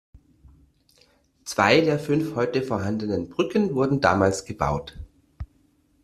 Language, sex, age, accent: German, male, 30-39, Deutschland Deutsch